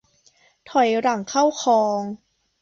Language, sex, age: Thai, female, under 19